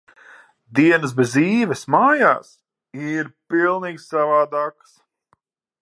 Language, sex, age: Latvian, male, 30-39